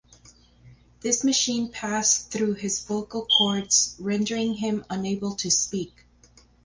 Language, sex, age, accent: English, female, 40-49, United States English